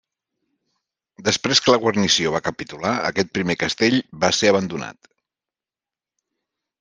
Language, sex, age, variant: Catalan, male, 50-59, Central